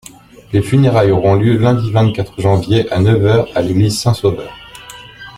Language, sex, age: French, male, 30-39